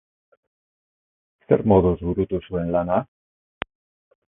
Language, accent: Basque, Erdialdekoa edo Nafarra (Gipuzkoa, Nafarroa)